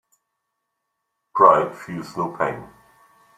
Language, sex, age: English, male, 50-59